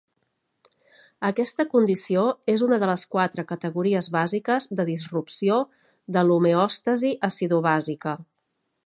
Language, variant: Catalan, Central